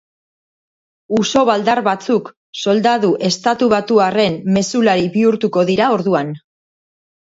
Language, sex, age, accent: Basque, female, 40-49, Mendebalekoa (Araba, Bizkaia, Gipuzkoako mendebaleko herri batzuk)